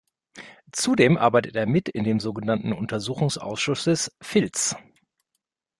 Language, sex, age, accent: German, male, 40-49, Deutschland Deutsch